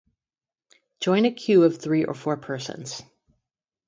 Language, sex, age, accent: English, female, 50-59, United States English; Midwestern